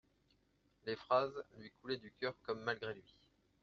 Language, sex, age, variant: French, male, 30-39, Français de métropole